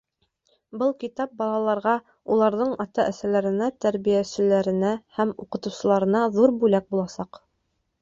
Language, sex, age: Bashkir, female, 19-29